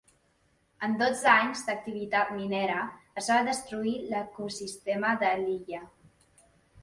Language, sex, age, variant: Catalan, male, 40-49, Balear